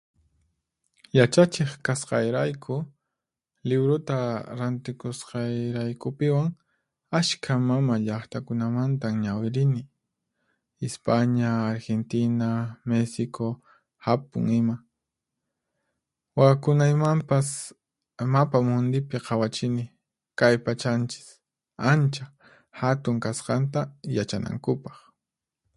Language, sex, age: Puno Quechua, male, 30-39